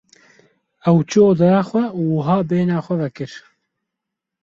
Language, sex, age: Kurdish, male, 30-39